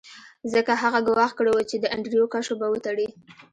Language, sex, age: Pashto, female, 19-29